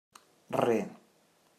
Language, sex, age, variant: Catalan, male, 40-49, Nord-Occidental